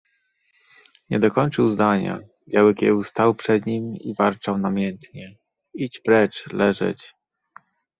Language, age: Polish, 30-39